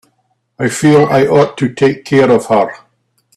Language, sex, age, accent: English, male, 50-59, Scottish English